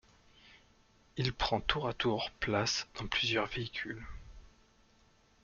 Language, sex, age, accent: French, male, 30-39, Français de l'ouest de la France